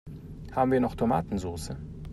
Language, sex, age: German, male, 40-49